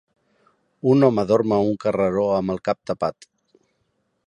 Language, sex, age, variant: Catalan, male, 30-39, Central